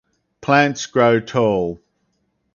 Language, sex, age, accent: English, male, 50-59, Australian English